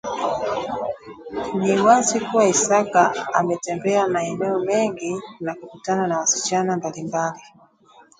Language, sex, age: Swahili, female, 40-49